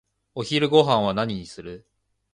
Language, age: Japanese, 19-29